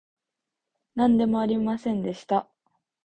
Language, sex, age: Japanese, female, 19-29